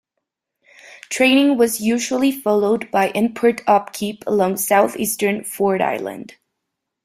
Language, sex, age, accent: English, female, 19-29, United States English